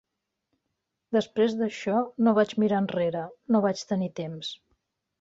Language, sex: Catalan, female